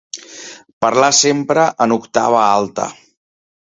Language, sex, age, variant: Catalan, male, 40-49, Central